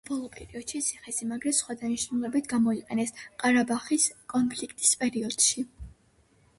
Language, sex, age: Georgian, female, under 19